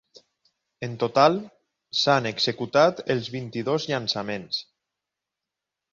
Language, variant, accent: Catalan, Valencià central, valencià; apitxat